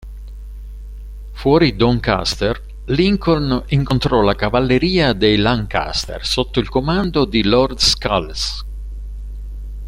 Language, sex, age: Italian, male, 60-69